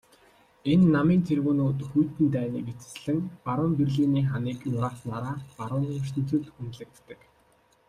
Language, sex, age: Mongolian, male, 19-29